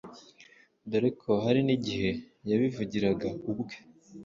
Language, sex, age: Kinyarwanda, male, 19-29